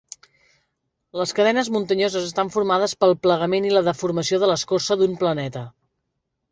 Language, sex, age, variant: Catalan, female, 30-39, Central